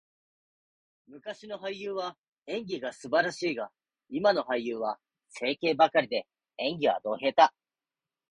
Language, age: Japanese, 19-29